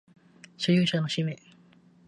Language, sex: Japanese, female